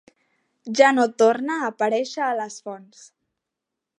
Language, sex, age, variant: Catalan, male, 40-49, Central